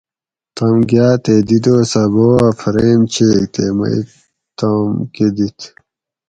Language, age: Gawri, 19-29